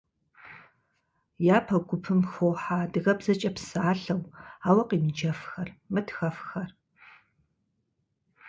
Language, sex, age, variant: Kabardian, female, 40-49, Адыгэбзэ (Къэбэрдей, Кирил, Урысей)